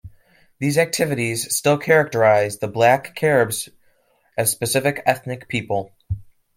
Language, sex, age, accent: English, male, under 19, United States English